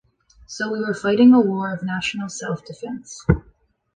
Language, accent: English, Canadian English